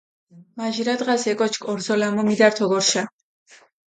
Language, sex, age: Mingrelian, female, 19-29